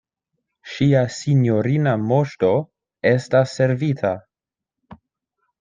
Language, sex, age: Esperanto, male, 19-29